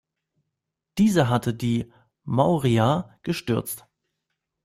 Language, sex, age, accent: German, male, 19-29, Deutschland Deutsch